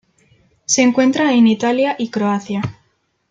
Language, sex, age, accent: Spanish, female, 19-29, España: Centro-Sur peninsular (Madrid, Toledo, Castilla-La Mancha)